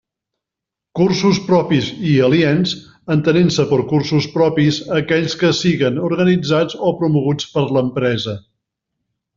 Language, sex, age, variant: Catalan, male, 50-59, Central